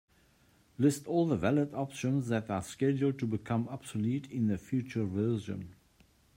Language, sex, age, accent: English, male, 60-69, Southern African (South Africa, Zimbabwe, Namibia)